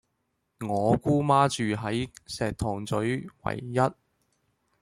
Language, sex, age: Cantonese, male, 19-29